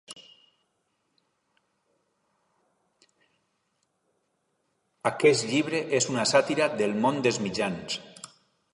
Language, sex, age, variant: Catalan, male, 50-59, Alacantí